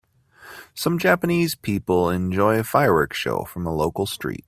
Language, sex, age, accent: English, male, 19-29, United States English